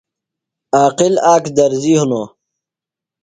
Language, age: Phalura, under 19